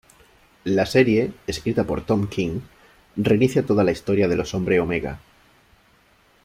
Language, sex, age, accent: Spanish, male, 30-39, España: Sur peninsular (Andalucia, Extremadura, Murcia)